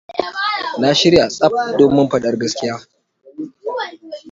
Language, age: Hausa, 19-29